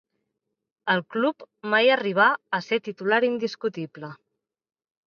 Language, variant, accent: Catalan, Central, central